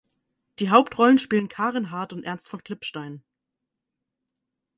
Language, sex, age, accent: German, female, 19-29, Deutschland Deutsch